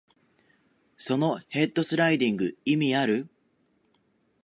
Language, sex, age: Japanese, male, 19-29